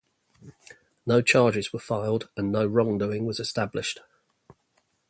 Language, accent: English, England English